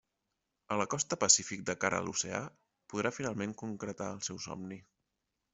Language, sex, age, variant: Catalan, male, 30-39, Central